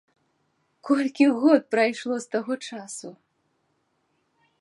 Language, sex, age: Belarusian, female, 19-29